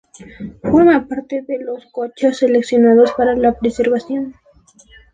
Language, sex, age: Spanish, female, 19-29